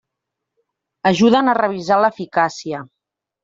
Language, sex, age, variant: Catalan, female, 40-49, Central